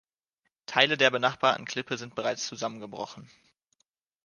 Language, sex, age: German, male, 19-29